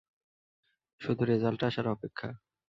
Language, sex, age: Bengali, male, 19-29